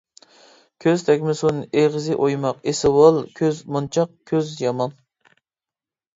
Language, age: Uyghur, 19-29